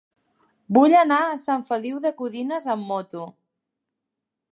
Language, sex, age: Catalan, female, 30-39